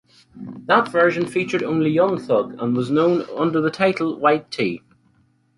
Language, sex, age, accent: English, male, 19-29, Northern Irish